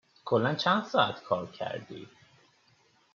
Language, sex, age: Persian, male, 19-29